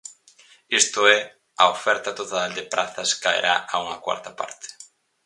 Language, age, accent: Galician, 19-29, Normativo (estándar)